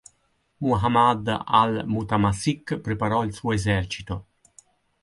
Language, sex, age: Italian, male, 50-59